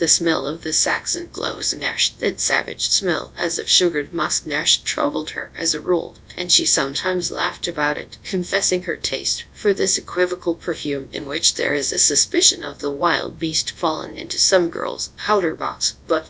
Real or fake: fake